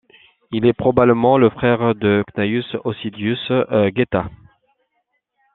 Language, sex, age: French, male, 30-39